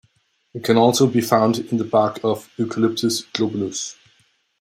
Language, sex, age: English, male, 19-29